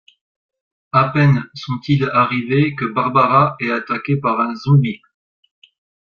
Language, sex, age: French, male, 30-39